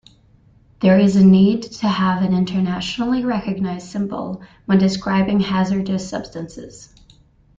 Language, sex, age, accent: English, female, 19-29, United States English